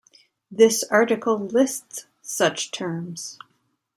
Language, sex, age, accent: English, female, 30-39, Canadian English